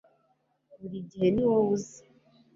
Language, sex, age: Kinyarwanda, female, 19-29